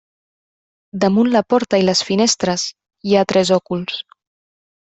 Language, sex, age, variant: Catalan, female, 19-29, Central